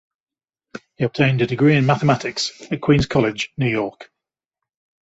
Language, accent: English, England English